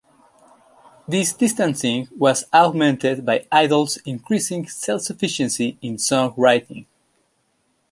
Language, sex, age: English, male, 19-29